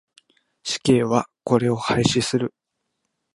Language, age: Japanese, 19-29